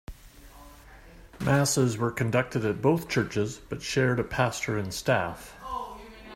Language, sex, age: English, male, 60-69